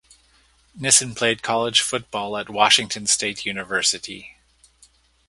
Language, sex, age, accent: English, male, 50-59, Canadian English